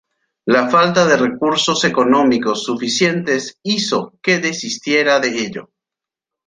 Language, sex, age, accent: Spanish, male, 40-49, Rioplatense: Argentina, Uruguay, este de Bolivia, Paraguay